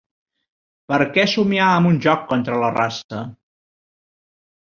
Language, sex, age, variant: Catalan, male, 50-59, Central